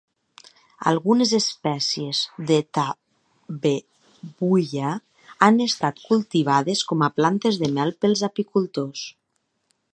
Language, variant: Catalan, Nord-Occidental